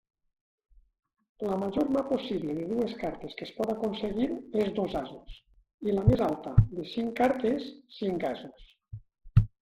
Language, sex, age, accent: Catalan, male, 50-59, valencià